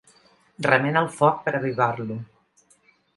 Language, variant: Catalan, Central